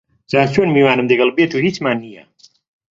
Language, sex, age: Central Kurdish, male, 50-59